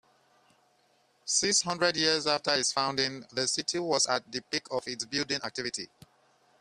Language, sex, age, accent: English, male, 30-39, Southern African (South Africa, Zimbabwe, Namibia)